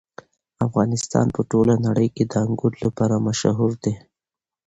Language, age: Pashto, 19-29